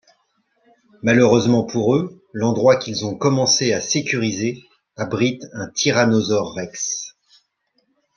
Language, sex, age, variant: French, male, 40-49, Français de métropole